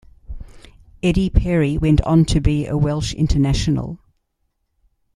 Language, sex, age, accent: English, female, 60-69, Australian English